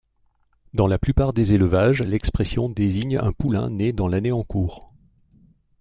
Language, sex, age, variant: French, male, 60-69, Français de métropole